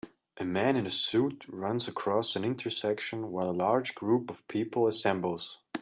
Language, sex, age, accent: English, male, 19-29, United States English